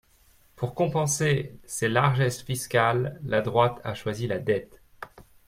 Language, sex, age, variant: French, male, 30-39, Français de métropole